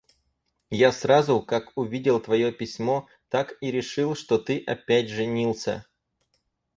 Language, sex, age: Russian, male, 19-29